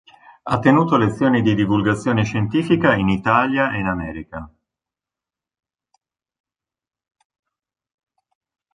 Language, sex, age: Italian, male, 50-59